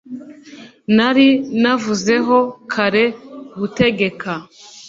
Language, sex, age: Kinyarwanda, female, 19-29